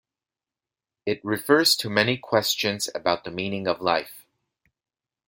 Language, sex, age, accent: English, male, 30-39, Canadian English